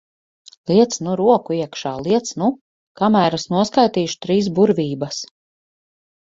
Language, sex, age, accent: Latvian, female, 50-59, Riga